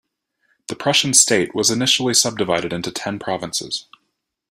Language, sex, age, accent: English, male, 19-29, United States English